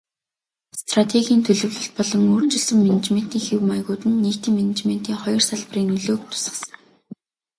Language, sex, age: Mongolian, female, 19-29